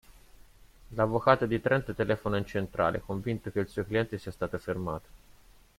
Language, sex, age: Italian, male, 40-49